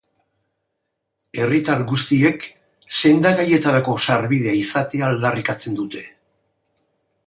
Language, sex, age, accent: Basque, male, 60-69, Mendebalekoa (Araba, Bizkaia, Gipuzkoako mendebaleko herri batzuk)